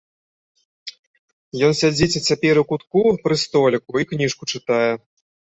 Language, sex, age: Belarusian, male, 30-39